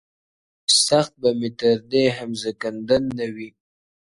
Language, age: Pashto, 19-29